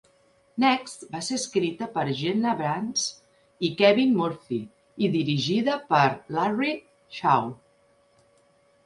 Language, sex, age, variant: Catalan, female, 50-59, Central